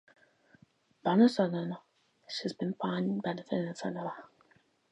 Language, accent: English, Australian English